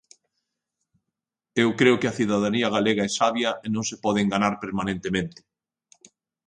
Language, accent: Galician, Central (gheada)